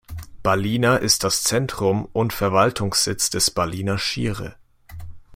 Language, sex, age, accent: German, male, 19-29, Deutschland Deutsch